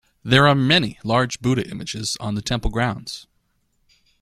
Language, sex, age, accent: English, male, 30-39, United States English